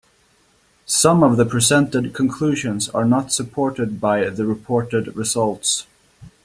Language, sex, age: English, male, 30-39